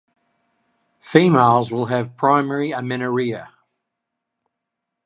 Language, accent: English, Australian English